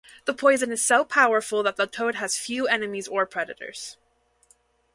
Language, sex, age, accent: English, female, 19-29, United States English